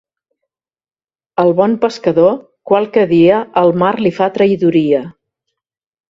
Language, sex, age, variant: Catalan, female, 60-69, Central